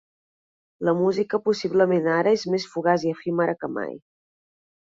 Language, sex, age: Catalan, female, 30-39